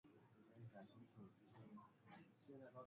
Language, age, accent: Chinese, 19-29, 出生地：北京市